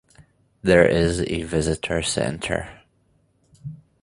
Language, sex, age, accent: English, male, 19-29, Scottish English